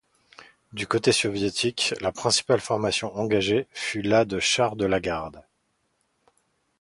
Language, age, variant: French, 40-49, Français de métropole